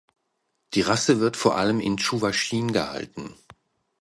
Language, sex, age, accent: German, male, 60-69, Deutschland Deutsch